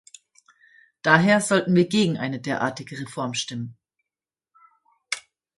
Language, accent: German, Deutschland Deutsch